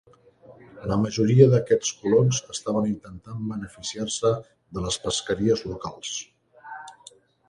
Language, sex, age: Catalan, male, 50-59